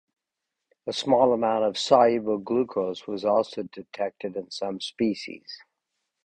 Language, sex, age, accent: English, male, 70-79, United States English